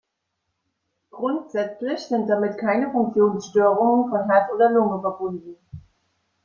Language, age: German, 50-59